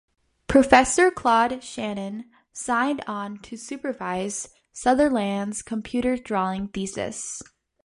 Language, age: English, 19-29